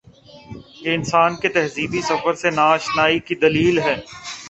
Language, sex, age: Urdu, male, 40-49